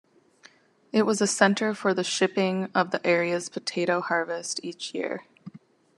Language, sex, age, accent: English, female, 30-39, United States English